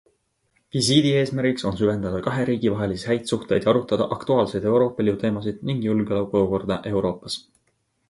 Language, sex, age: Estonian, male, 19-29